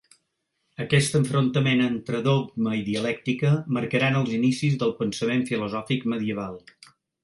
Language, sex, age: Catalan, male, 60-69